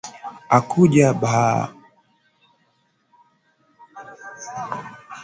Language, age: Swahili, 19-29